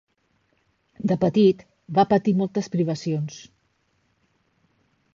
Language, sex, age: Catalan, female, 50-59